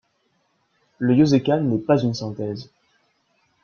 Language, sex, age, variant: French, male, 19-29, Français de métropole